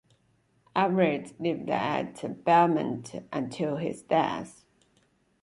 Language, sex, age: English, female, 50-59